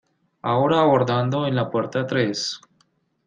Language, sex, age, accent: Spanish, male, 30-39, Caribe: Cuba, Venezuela, Puerto Rico, República Dominicana, Panamá, Colombia caribeña, México caribeño, Costa del golfo de México